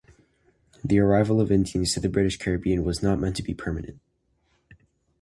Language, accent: English, United States English